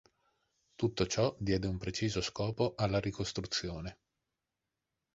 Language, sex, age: Italian, male, 40-49